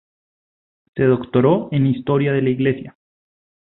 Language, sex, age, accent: Spanish, male, 30-39, Andino-Pacífico: Colombia, Perú, Ecuador, oeste de Bolivia y Venezuela andina